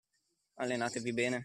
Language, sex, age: Italian, male, 19-29